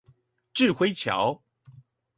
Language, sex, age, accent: Chinese, male, 19-29, 出生地：臺北市